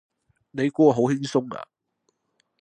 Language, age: Cantonese, 30-39